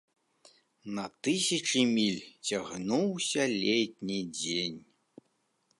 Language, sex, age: Belarusian, male, 40-49